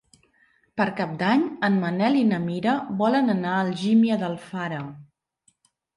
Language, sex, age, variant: Catalan, female, 50-59, Central